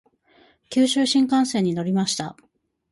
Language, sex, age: Japanese, female, 30-39